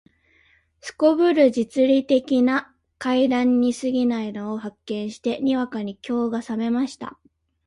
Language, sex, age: Japanese, female, 19-29